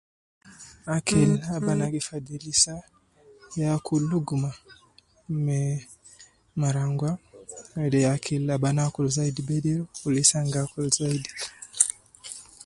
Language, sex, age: Nubi, male, 19-29